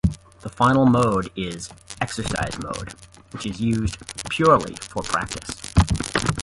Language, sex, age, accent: English, male, 50-59, United States English